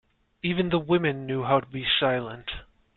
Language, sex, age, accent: English, male, 30-39, United States English